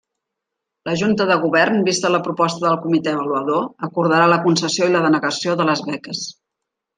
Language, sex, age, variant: Catalan, female, 50-59, Central